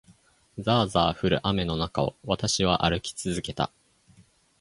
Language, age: Japanese, under 19